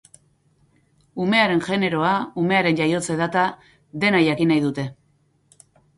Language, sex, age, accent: Basque, female, 40-49, Mendebalekoa (Araba, Bizkaia, Gipuzkoako mendebaleko herri batzuk)